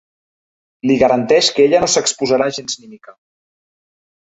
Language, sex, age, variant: Catalan, male, 40-49, Central